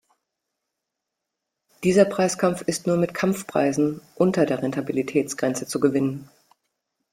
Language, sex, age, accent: German, female, 50-59, Deutschland Deutsch